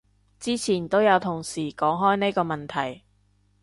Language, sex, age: Cantonese, female, 19-29